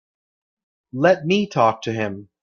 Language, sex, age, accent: English, male, 40-49, Canadian English